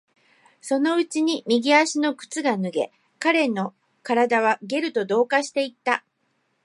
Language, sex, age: Japanese, female, 50-59